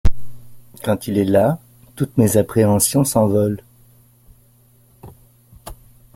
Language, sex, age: French, male, 40-49